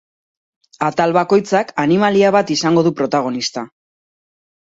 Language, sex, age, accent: Basque, female, 30-39, Mendebalekoa (Araba, Bizkaia, Gipuzkoako mendebaleko herri batzuk)